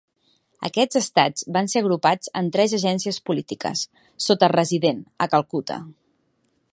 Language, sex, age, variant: Catalan, female, 19-29, Central